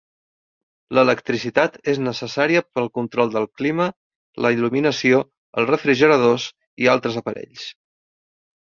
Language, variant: Catalan, Central